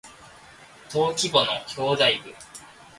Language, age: Japanese, 19-29